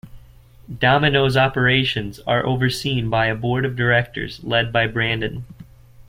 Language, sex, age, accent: English, male, 19-29, United States English